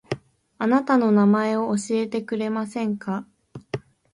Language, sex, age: Japanese, female, 19-29